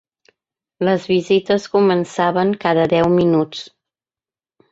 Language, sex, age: Catalan, female, 50-59